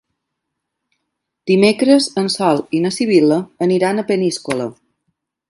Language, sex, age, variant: Catalan, female, 50-59, Balear